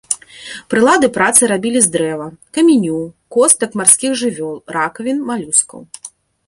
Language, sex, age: Belarusian, female, 30-39